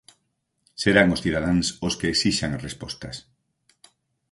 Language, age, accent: Galician, 50-59, Oriental (común en zona oriental)